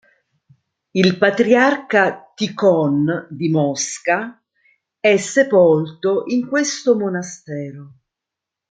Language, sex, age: Italian, female, 50-59